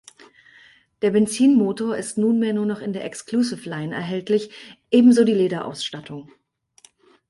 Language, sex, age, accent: German, female, 40-49, Deutschland Deutsch